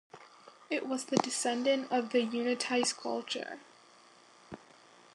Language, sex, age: English, female, 19-29